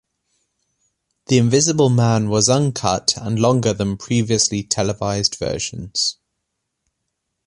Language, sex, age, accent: English, male, 30-39, England English